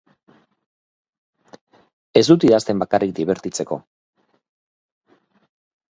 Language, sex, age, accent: Basque, male, 50-59, Erdialdekoa edo Nafarra (Gipuzkoa, Nafarroa)